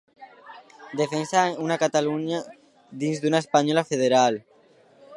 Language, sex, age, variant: Catalan, male, under 19, Alacantí